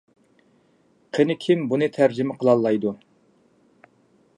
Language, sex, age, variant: Uyghur, male, 80-89, ئۇيغۇر تىلى